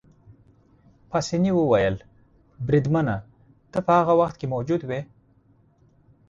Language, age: Pashto, 30-39